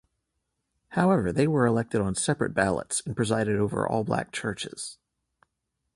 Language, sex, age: English, male, 40-49